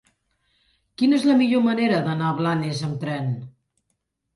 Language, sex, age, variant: Catalan, female, 60-69, Central